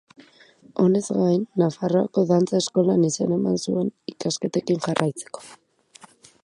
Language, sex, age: Basque, female, 19-29